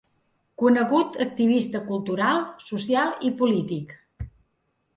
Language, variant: Catalan, Central